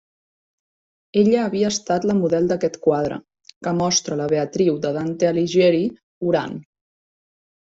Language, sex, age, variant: Catalan, female, 30-39, Central